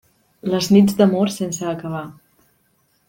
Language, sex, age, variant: Catalan, female, 19-29, Central